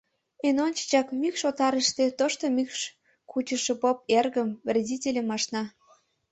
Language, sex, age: Mari, female, under 19